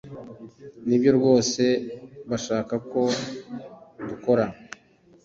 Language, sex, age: Kinyarwanda, male, 40-49